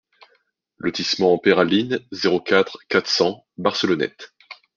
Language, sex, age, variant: French, male, 19-29, Français de métropole